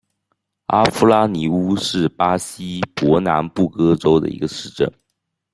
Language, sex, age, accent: Chinese, male, under 19, 出生地：福建省